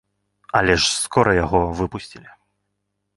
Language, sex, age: Belarusian, male, 19-29